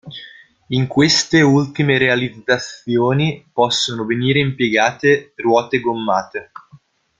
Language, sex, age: Italian, male, 19-29